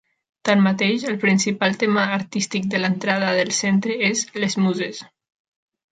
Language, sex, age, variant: Catalan, female, 19-29, Nord-Occidental